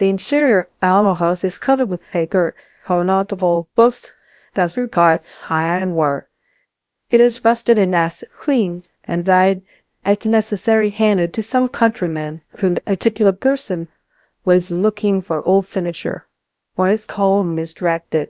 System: TTS, VITS